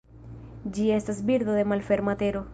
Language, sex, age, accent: Esperanto, female, under 19, Internacia